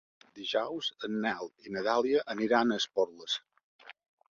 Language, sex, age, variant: Catalan, male, 50-59, Balear